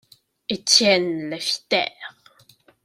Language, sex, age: French, female, 30-39